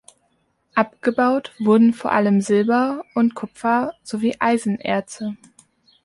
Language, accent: German, Deutschland Deutsch